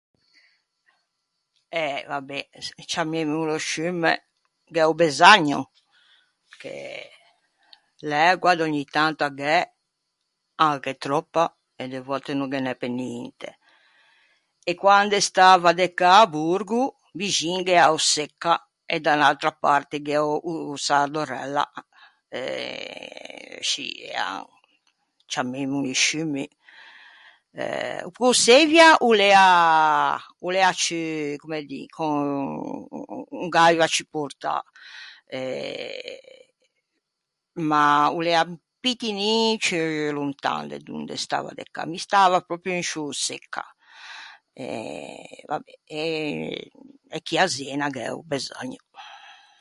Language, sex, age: Ligurian, female, 60-69